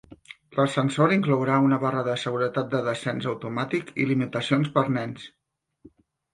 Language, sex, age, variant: Catalan, male, 40-49, Central